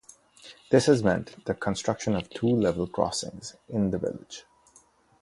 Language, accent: English, India and South Asia (India, Pakistan, Sri Lanka)